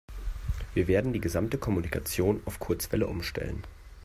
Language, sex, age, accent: German, male, 19-29, Deutschland Deutsch